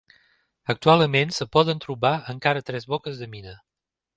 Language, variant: Catalan, Septentrional